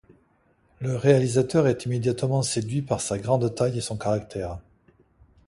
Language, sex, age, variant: French, male, 60-69, Français de métropole